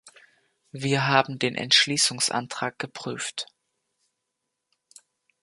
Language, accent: German, Deutschland Deutsch